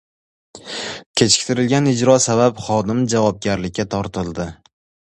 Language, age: Uzbek, 19-29